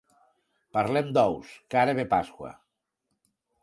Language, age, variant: Catalan, 60-69, Tortosí